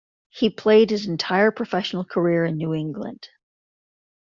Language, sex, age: English, female, 50-59